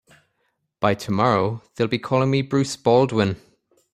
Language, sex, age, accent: English, male, 19-29, Irish English